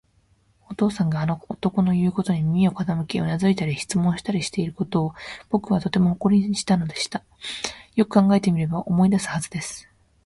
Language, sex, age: Japanese, female, 19-29